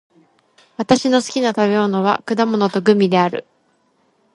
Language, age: Japanese, under 19